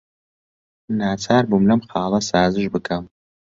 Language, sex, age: Central Kurdish, male, 19-29